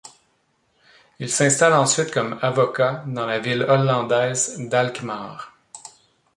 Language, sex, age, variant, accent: French, male, 30-39, Français d'Amérique du Nord, Français du Canada